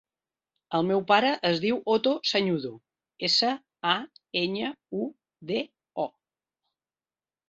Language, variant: Catalan, Central